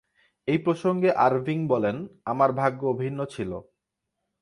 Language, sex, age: Bengali, male, 19-29